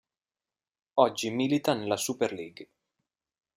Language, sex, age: Italian, male, 30-39